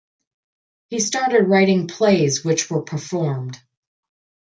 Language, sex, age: English, female, 50-59